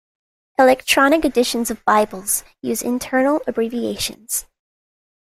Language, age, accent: English, 19-29, United States English